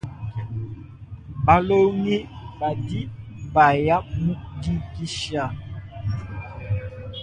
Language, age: Luba-Lulua, 40-49